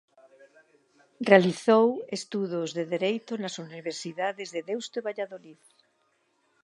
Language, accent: Galician, Normativo (estándar)